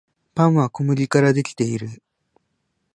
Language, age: Japanese, 19-29